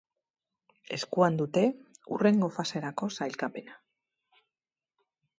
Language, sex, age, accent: Basque, female, 50-59, Mendebalekoa (Araba, Bizkaia, Gipuzkoako mendebaleko herri batzuk)